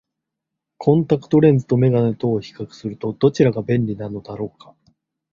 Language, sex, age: Japanese, male, 40-49